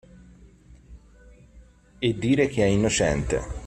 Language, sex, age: Italian, male, 30-39